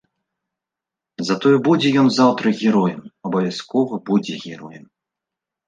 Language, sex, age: Belarusian, male, 19-29